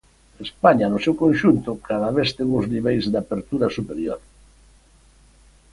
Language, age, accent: Galician, 70-79, Atlántico (seseo e gheada)